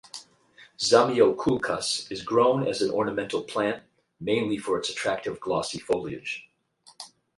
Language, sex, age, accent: English, male, 50-59, United States English